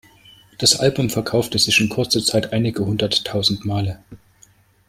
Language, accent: German, Deutschland Deutsch